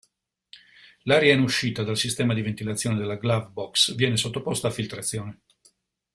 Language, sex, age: Italian, male, 60-69